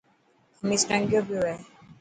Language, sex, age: Dhatki, female, 19-29